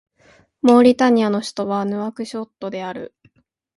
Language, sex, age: Japanese, female, 19-29